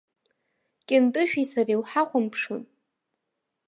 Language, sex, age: Abkhazian, female, 19-29